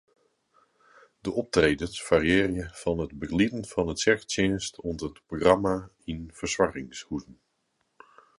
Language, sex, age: Western Frisian, male, 30-39